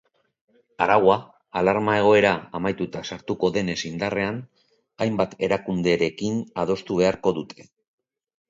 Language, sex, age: Basque, male, 50-59